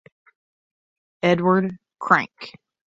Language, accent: English, United States English